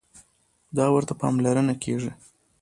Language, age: Pashto, 19-29